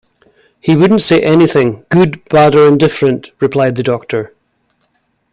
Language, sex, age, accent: English, male, 60-69, Scottish English